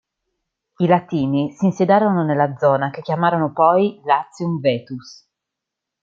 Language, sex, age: Italian, female, 30-39